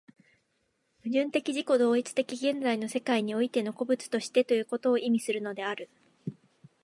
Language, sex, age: Japanese, female, 19-29